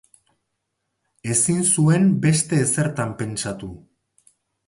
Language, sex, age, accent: Basque, male, 40-49, Erdialdekoa edo Nafarra (Gipuzkoa, Nafarroa)